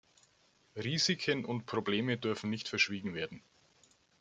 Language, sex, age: German, male, 30-39